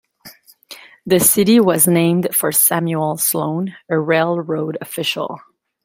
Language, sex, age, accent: English, female, 19-29, Canadian English